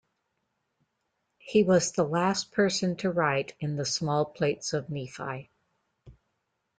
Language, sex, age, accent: English, female, 50-59, United States English